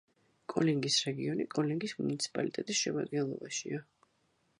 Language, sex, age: Georgian, female, 40-49